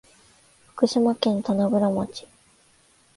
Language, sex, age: Japanese, female, 19-29